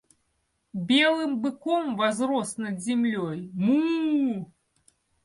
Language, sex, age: Russian, female, 40-49